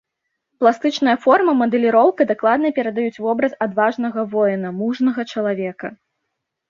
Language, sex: Belarusian, female